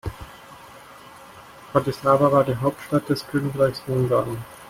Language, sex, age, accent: German, male, 19-29, Schweizerdeutsch